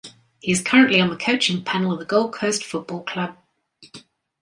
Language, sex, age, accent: English, female, 50-59, Australian English